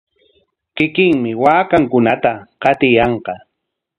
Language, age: Corongo Ancash Quechua, 40-49